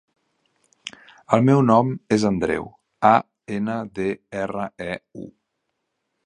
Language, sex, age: Catalan, male, 30-39